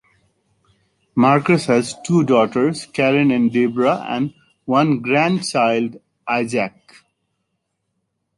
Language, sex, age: English, male, 40-49